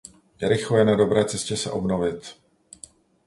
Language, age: Czech, 40-49